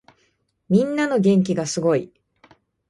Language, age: Japanese, 40-49